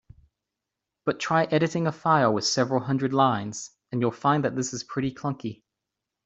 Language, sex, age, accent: English, male, 30-39, United States English